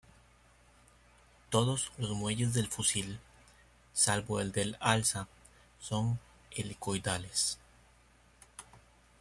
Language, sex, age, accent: Spanish, male, 19-29, América central